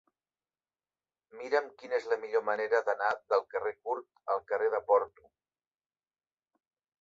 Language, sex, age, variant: Catalan, male, 40-49, Central